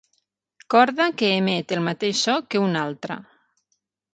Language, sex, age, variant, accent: Catalan, female, 50-59, Nord-Occidental, Tortosí